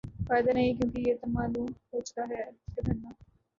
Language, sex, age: Urdu, female, 19-29